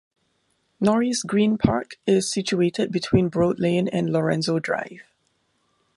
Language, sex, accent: English, female, Singaporean English